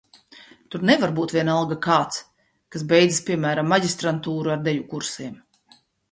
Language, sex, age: Latvian, female, 50-59